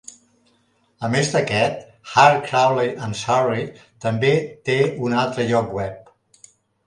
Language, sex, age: Catalan, male, 60-69